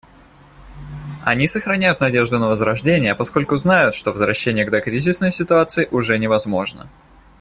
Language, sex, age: Russian, male, 19-29